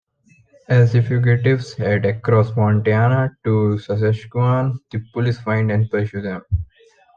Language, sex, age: English, male, 19-29